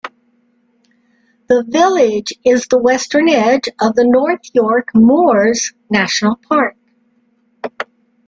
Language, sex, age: English, female, 60-69